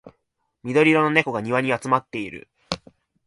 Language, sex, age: Japanese, male, 19-29